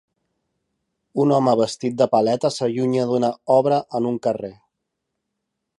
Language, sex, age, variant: Catalan, male, 30-39, Central